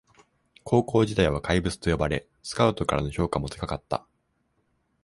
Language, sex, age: Japanese, male, 19-29